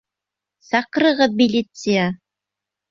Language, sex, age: Bashkir, female, 40-49